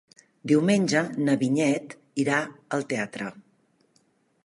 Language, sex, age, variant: Catalan, female, 50-59, Central